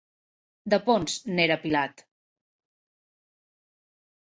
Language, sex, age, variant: Catalan, female, 40-49, Central